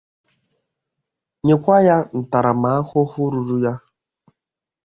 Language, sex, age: Igbo, male, 19-29